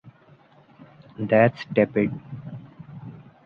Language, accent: English, India and South Asia (India, Pakistan, Sri Lanka)